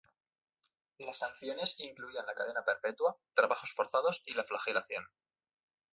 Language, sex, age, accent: Spanish, male, 19-29, España: Norte peninsular (Asturias, Castilla y León, Cantabria, País Vasco, Navarra, Aragón, La Rioja, Guadalajara, Cuenca)